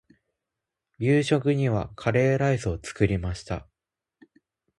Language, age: Japanese, 19-29